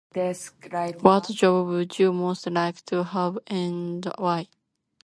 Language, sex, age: English, female, under 19